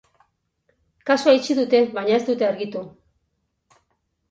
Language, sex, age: Basque, female, 50-59